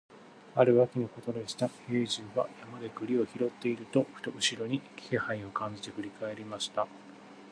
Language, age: Japanese, 30-39